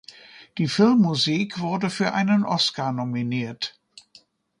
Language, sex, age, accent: German, female, 70-79, Deutschland Deutsch